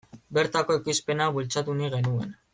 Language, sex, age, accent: Basque, male, 19-29, Mendebalekoa (Araba, Bizkaia, Gipuzkoako mendebaleko herri batzuk)